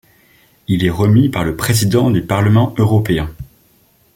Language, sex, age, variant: French, male, 19-29, Français de métropole